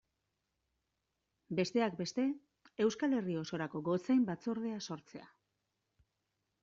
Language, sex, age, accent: Basque, female, 40-49, Mendebalekoa (Araba, Bizkaia, Gipuzkoako mendebaleko herri batzuk)